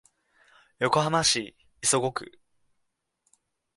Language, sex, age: Japanese, male, 19-29